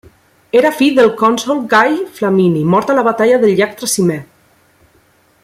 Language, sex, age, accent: Catalan, female, 30-39, valencià